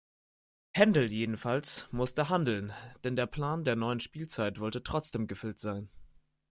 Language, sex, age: German, male, under 19